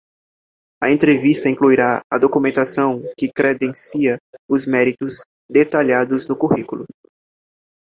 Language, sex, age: Portuguese, male, 19-29